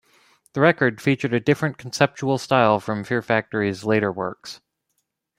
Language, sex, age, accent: English, male, 19-29, United States English